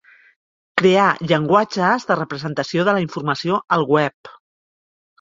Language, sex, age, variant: Catalan, female, 40-49, Central